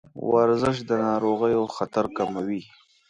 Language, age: Pashto, 30-39